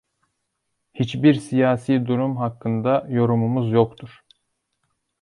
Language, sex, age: Turkish, male, 19-29